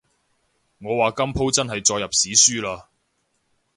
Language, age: Cantonese, 40-49